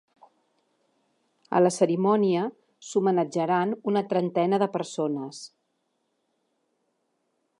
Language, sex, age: Catalan, female, 50-59